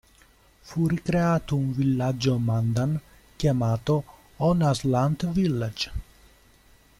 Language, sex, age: Italian, male, 30-39